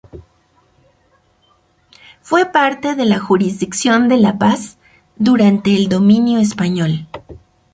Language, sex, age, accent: Spanish, female, 40-49, México